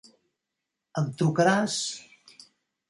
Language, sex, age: Catalan, male, 80-89